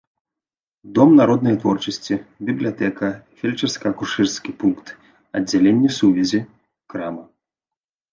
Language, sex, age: Belarusian, male, 30-39